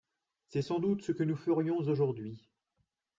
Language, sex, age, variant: French, male, 30-39, Français de métropole